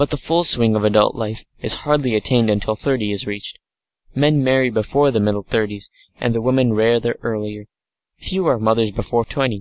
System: none